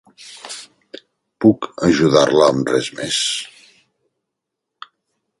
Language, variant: Catalan, Central